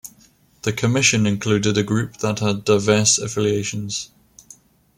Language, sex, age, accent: English, male, 19-29, England English